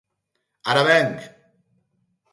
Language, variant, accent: Catalan, Central, central